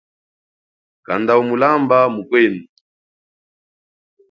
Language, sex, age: Chokwe, male, 40-49